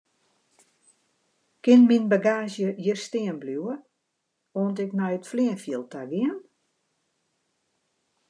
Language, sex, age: Western Frisian, female, 50-59